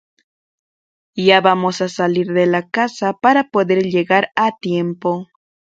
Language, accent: Spanish, España: Centro-Sur peninsular (Madrid, Toledo, Castilla-La Mancha)